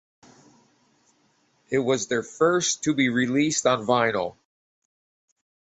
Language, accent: English, United States English